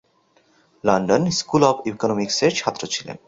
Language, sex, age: Bengali, male, 30-39